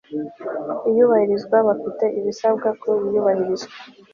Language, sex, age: Kinyarwanda, female, 19-29